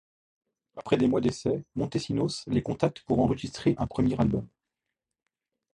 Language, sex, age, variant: French, male, 60-69, Français de métropole